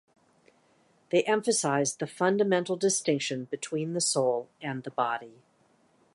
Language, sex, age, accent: English, female, 50-59, United States English